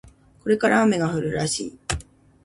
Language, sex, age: Japanese, female, 30-39